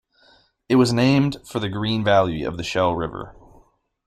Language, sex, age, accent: English, male, 19-29, United States English